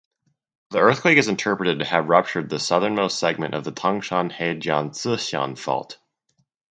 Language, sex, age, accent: English, male, under 19, United States English